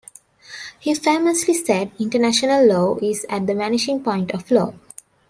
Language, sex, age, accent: English, female, 19-29, India and South Asia (India, Pakistan, Sri Lanka)